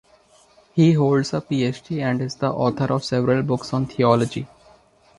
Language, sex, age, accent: English, male, 19-29, India and South Asia (India, Pakistan, Sri Lanka)